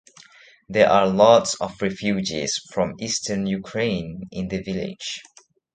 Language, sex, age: English, male, 19-29